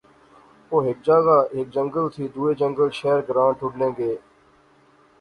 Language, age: Pahari-Potwari, 30-39